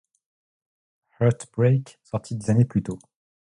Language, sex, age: French, male, 30-39